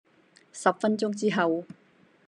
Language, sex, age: Cantonese, female, 60-69